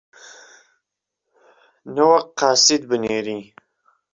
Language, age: Central Kurdish, 19-29